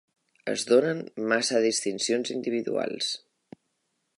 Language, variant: Catalan, Central